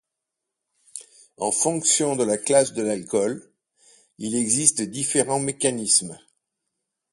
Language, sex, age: French, male, 60-69